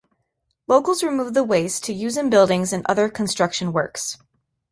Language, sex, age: English, female, 30-39